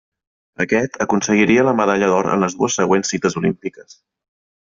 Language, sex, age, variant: Catalan, male, 30-39, Central